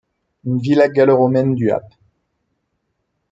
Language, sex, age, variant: French, male, 30-39, Français de métropole